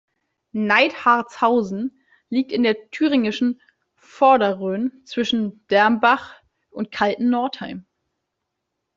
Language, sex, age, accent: German, female, 19-29, Deutschland Deutsch